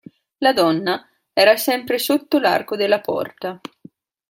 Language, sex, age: Italian, female, 19-29